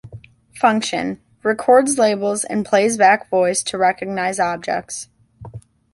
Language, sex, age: English, female, under 19